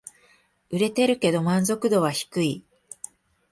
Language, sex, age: Japanese, female, 40-49